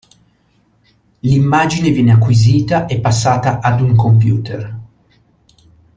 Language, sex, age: Italian, male, 50-59